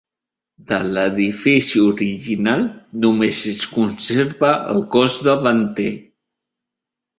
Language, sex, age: Catalan, male, 40-49